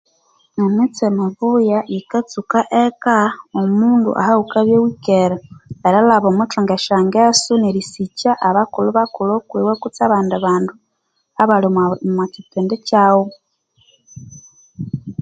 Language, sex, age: Konzo, female, 30-39